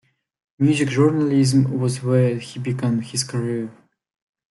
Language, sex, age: English, male, 19-29